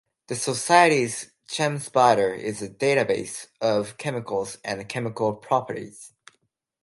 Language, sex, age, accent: English, male, under 19, United States English